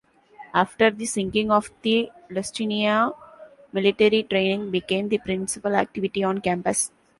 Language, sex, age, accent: English, female, 19-29, India and South Asia (India, Pakistan, Sri Lanka)